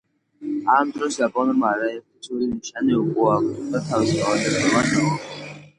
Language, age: Georgian, under 19